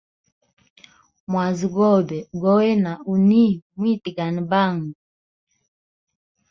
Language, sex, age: Hemba, female, 30-39